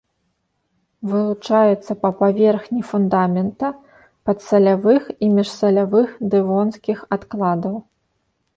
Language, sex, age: Belarusian, female, 30-39